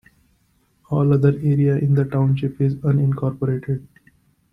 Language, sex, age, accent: English, male, 19-29, India and South Asia (India, Pakistan, Sri Lanka)